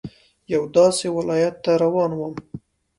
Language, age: Pashto, 19-29